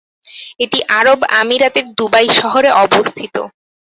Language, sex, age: Bengali, female, 19-29